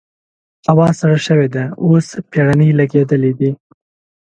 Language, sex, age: Pashto, male, 19-29